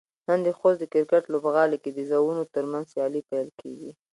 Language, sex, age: Pashto, female, 19-29